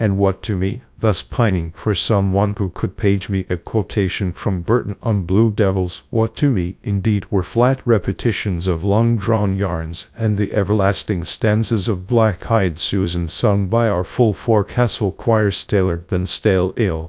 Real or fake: fake